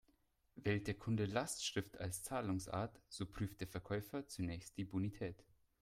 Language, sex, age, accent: German, male, 19-29, Deutschland Deutsch